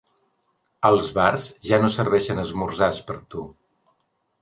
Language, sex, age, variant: Catalan, male, 50-59, Central